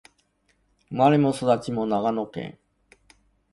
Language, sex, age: Japanese, male, 60-69